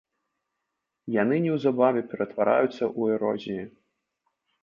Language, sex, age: Belarusian, male, 30-39